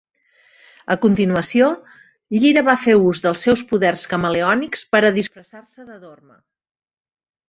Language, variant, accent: Catalan, Central, central